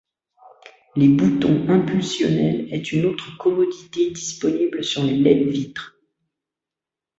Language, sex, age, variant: French, male, 30-39, Français de métropole